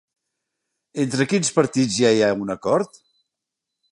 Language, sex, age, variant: Catalan, male, 70-79, Central